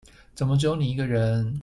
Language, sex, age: Chinese, male, 30-39